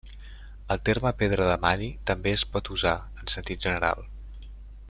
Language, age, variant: Catalan, 19-29, Central